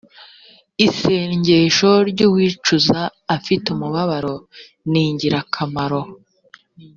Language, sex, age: Kinyarwanda, female, 30-39